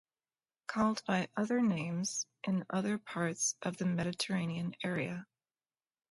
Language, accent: English, United States English